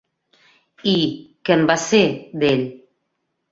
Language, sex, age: Catalan, female, 40-49